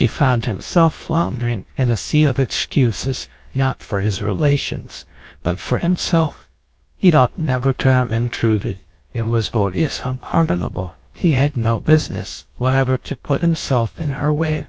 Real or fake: fake